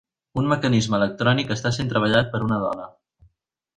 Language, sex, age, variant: Catalan, male, 19-29, Central